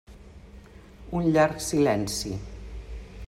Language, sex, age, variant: Catalan, female, 50-59, Central